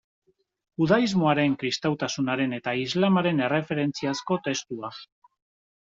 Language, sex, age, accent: Basque, male, 50-59, Mendebalekoa (Araba, Bizkaia, Gipuzkoako mendebaleko herri batzuk)